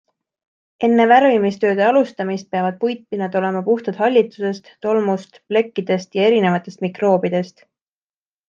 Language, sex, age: Estonian, female, 19-29